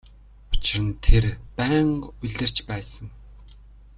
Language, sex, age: Mongolian, male, 19-29